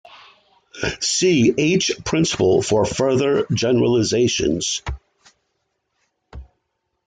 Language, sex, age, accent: English, male, 50-59, United States English